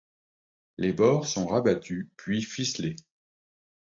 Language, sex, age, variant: French, male, 50-59, Français de métropole